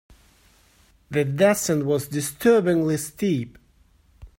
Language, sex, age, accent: English, male, 40-49, England English